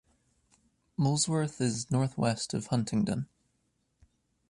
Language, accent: English, United States English